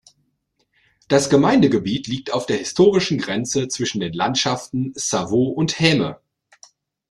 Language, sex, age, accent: German, male, 40-49, Deutschland Deutsch